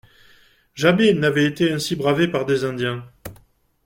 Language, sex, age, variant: French, male, 40-49, Français de métropole